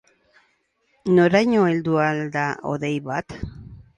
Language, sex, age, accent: Basque, female, 60-69, Erdialdekoa edo Nafarra (Gipuzkoa, Nafarroa)